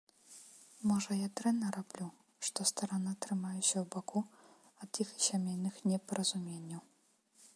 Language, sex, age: Belarusian, female, 19-29